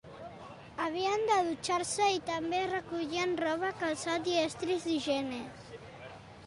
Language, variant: Catalan, Central